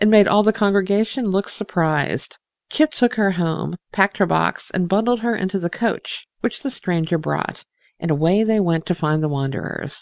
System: none